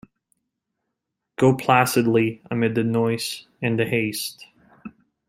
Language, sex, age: English, male, 30-39